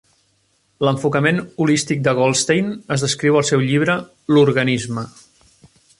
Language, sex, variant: Catalan, male, Central